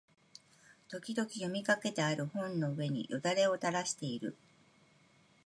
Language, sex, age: Japanese, female, 50-59